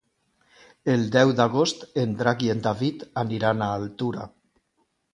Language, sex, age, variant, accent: Catalan, male, 50-59, Valencià central, valencià